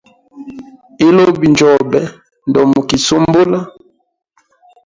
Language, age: Hemba, 30-39